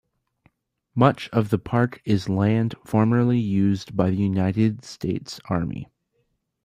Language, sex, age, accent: English, male, under 19, United States English